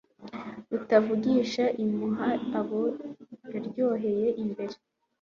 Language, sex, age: Kinyarwanda, female, 19-29